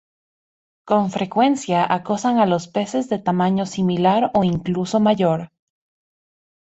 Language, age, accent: Spanish, 19-29, Andino-Pacífico: Colombia, Perú, Ecuador, oeste de Bolivia y Venezuela andina